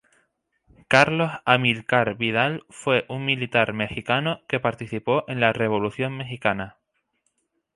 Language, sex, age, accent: Spanish, male, 19-29, España: Islas Canarias